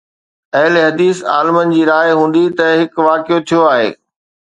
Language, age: Sindhi, 40-49